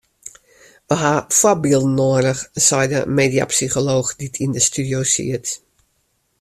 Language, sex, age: Western Frisian, female, 60-69